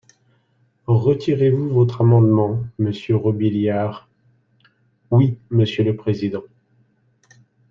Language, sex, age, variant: French, male, 50-59, Français de métropole